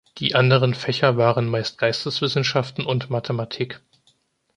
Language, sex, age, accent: German, male, 19-29, Deutschland Deutsch